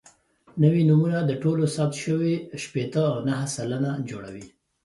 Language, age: Pashto, 30-39